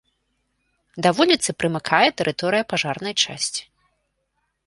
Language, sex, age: Belarusian, female, 40-49